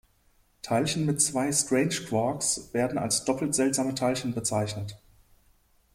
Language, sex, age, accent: German, male, 19-29, Deutschland Deutsch